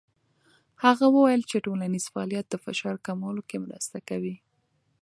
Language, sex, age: Pashto, female, 19-29